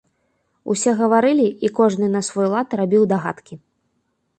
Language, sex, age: Belarusian, female, 19-29